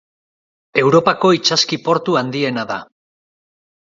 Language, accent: Basque, Erdialdekoa edo Nafarra (Gipuzkoa, Nafarroa)